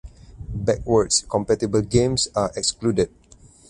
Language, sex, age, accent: English, male, 30-39, Malaysian English